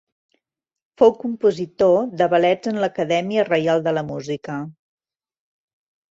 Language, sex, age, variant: Catalan, female, 40-49, Central